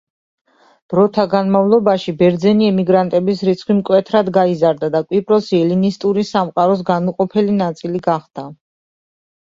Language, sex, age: Georgian, female, 40-49